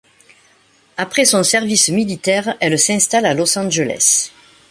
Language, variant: French, Français de métropole